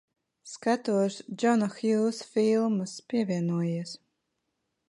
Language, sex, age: Latvian, female, 40-49